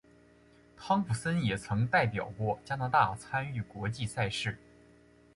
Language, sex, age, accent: Chinese, male, under 19, 出生地：黑龙江省